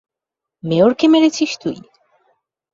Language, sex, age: Bengali, female, 19-29